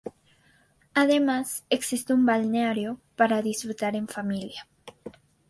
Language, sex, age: Spanish, female, 19-29